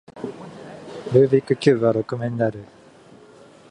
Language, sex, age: Japanese, male, 19-29